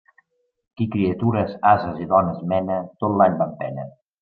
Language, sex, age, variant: Catalan, male, 30-39, Central